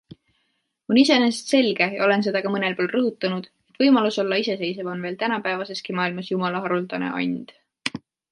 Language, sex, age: Estonian, female, 19-29